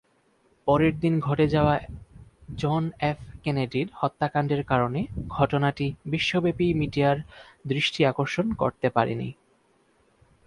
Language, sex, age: Bengali, male, 19-29